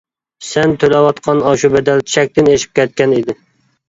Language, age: Uyghur, 19-29